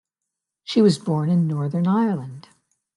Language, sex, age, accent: English, female, 70-79, United States English